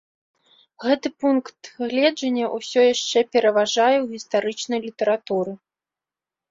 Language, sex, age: Belarusian, female, 19-29